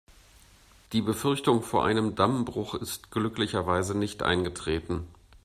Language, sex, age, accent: German, male, 50-59, Deutschland Deutsch